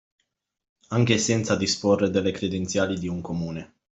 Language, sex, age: Italian, male, 19-29